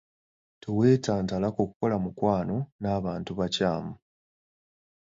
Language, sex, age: Ganda, male, 30-39